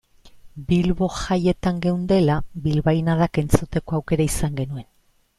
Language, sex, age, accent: Basque, female, 40-49, Mendebalekoa (Araba, Bizkaia, Gipuzkoako mendebaleko herri batzuk)